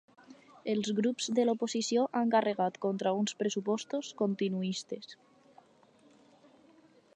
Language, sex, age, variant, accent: Catalan, female, under 19, Alacantí, valencià